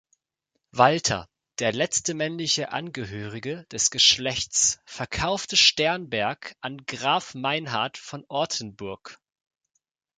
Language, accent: German, Deutschland Deutsch